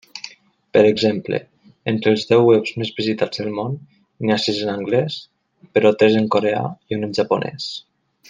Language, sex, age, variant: Catalan, male, 19-29, Nord-Occidental